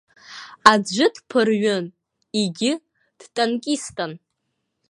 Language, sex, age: Abkhazian, female, under 19